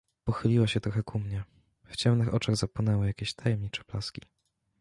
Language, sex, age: Polish, male, 19-29